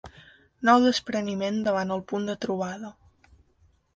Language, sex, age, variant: Catalan, female, 19-29, Central